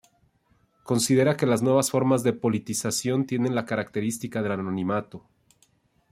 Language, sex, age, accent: Spanish, male, 40-49, México